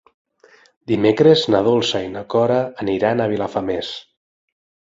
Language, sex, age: Catalan, male, 40-49